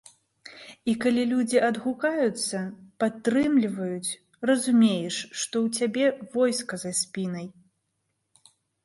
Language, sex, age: Belarusian, female, 30-39